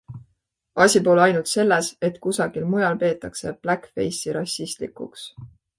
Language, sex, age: Estonian, female, 30-39